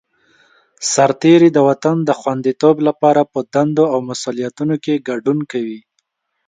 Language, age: Pashto, 19-29